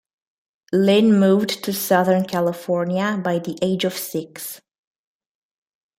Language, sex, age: English, female, under 19